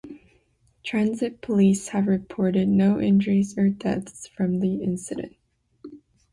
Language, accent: English, United States English